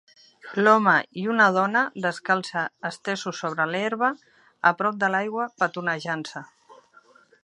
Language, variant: Catalan, Nord-Occidental